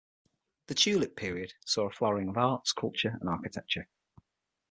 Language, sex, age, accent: English, male, 40-49, England English